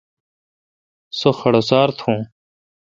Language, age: Kalkoti, 19-29